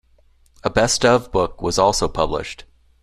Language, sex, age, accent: English, male, 40-49, United States English